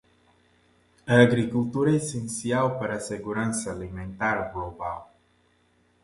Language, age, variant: Portuguese, 19-29, Portuguese (Portugal)